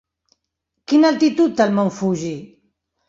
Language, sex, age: Catalan, female, 60-69